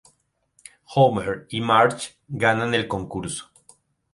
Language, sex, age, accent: Spanish, male, 40-49, Andino-Pacífico: Colombia, Perú, Ecuador, oeste de Bolivia y Venezuela andina